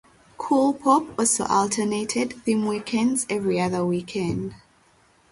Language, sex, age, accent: English, female, 30-39, England English